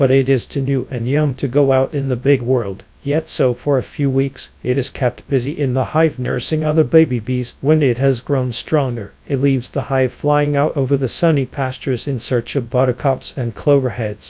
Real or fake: fake